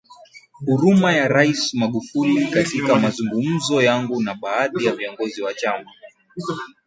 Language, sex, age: Swahili, male, 19-29